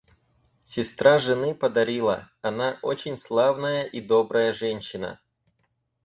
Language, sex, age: Russian, male, 19-29